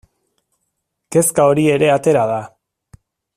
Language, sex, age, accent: Basque, male, 40-49, Erdialdekoa edo Nafarra (Gipuzkoa, Nafarroa)